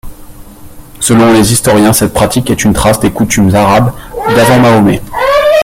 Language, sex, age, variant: French, male, 30-39, Français de métropole